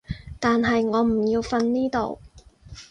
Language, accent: Cantonese, 广州音